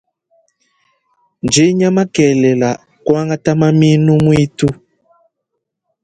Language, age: Luba-Lulua, 19-29